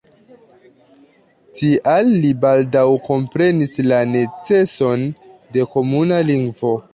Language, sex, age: Esperanto, male, 19-29